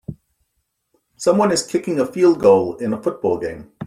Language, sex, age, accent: English, male, 50-59, United States English